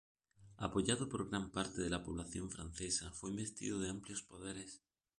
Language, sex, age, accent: Spanish, male, 40-49, España: Sur peninsular (Andalucia, Extremadura, Murcia)